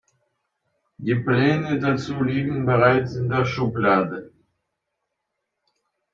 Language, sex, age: German, male, 30-39